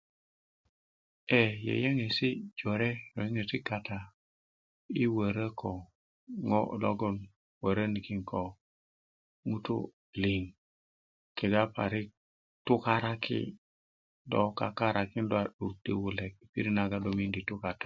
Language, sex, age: Kuku, male, 30-39